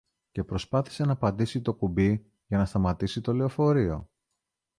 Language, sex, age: Greek, male, 40-49